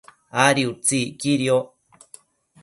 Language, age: Matsés, 30-39